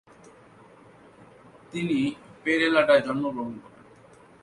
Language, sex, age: Bengali, male, 19-29